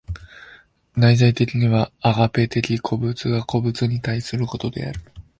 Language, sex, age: Japanese, male, 19-29